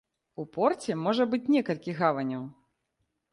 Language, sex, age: Belarusian, female, 30-39